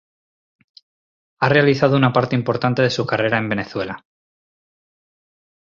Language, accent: Spanish, España: Norte peninsular (Asturias, Castilla y León, Cantabria, País Vasco, Navarra, Aragón, La Rioja, Guadalajara, Cuenca)